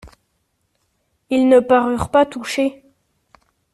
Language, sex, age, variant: French, male, 40-49, Français de métropole